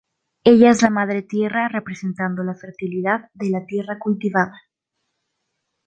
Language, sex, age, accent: Spanish, female, under 19, Andino-Pacífico: Colombia, Perú, Ecuador, oeste de Bolivia y Venezuela andina